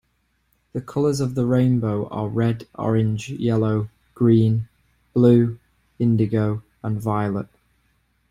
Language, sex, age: English, male, 30-39